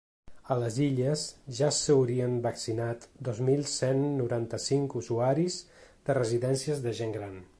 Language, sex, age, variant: Catalan, male, 30-39, Central